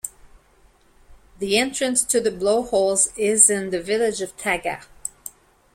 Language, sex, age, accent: English, female, 40-49, Canadian English